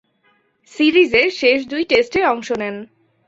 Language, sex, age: Bengali, female, 19-29